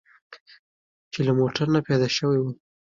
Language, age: Pashto, 19-29